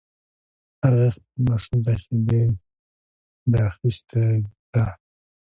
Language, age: Pashto, 30-39